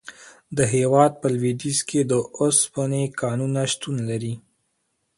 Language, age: Pashto, 19-29